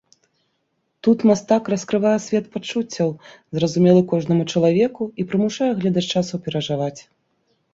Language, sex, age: Belarusian, female, 30-39